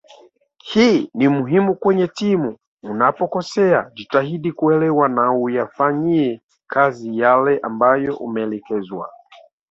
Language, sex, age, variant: Swahili, male, 40-49, Kiswahili cha Bara ya Tanzania